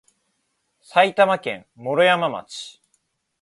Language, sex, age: Japanese, male, 19-29